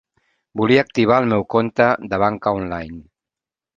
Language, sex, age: Catalan, male, 50-59